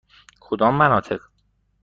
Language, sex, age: Persian, male, 19-29